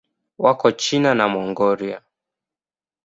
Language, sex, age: Swahili, male, 19-29